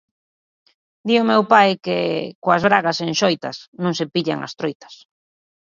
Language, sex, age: Galician, female, 40-49